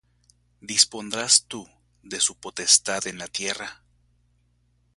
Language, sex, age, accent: Spanish, male, 50-59, México